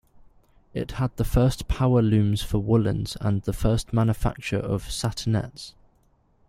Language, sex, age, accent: English, male, 19-29, England English